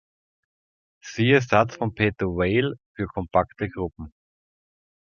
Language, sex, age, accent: German, male, 30-39, Österreichisches Deutsch